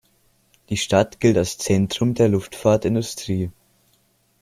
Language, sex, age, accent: German, male, 90+, Österreichisches Deutsch